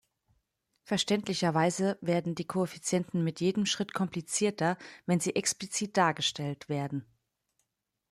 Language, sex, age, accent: German, female, 30-39, Deutschland Deutsch